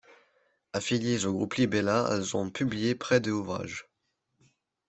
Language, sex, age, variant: French, male, 19-29, Français de métropole